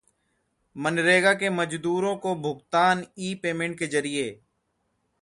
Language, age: Hindi, 30-39